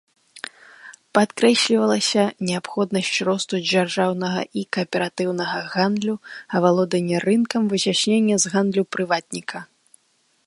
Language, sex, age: Belarusian, female, 30-39